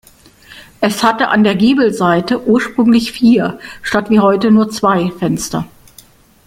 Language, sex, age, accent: German, female, 50-59, Deutschland Deutsch